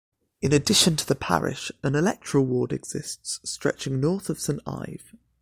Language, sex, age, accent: English, male, 19-29, England English